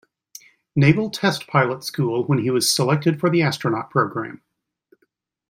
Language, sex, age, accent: English, male, 60-69, United States English